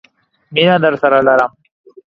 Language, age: Pashto, 19-29